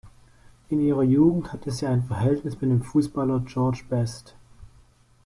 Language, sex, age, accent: German, male, 19-29, Deutschland Deutsch